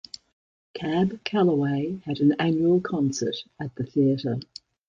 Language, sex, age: English, female, 70-79